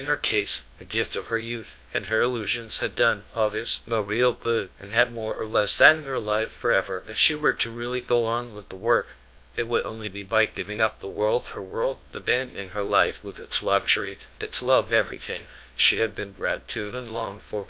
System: TTS, GlowTTS